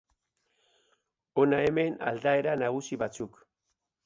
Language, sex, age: Basque, male, 60-69